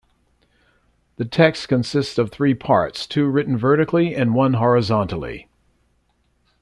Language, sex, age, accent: English, male, 60-69, United States English